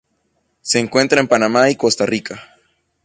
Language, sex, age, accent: Spanish, male, 19-29, México